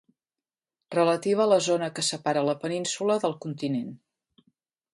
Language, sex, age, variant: Catalan, female, 50-59, Central